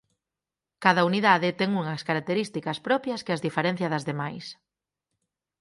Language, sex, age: Galician, female, 30-39